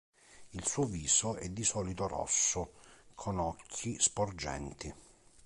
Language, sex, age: Italian, male, 40-49